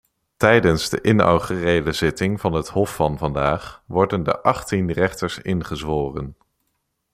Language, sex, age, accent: Dutch, male, under 19, Nederlands Nederlands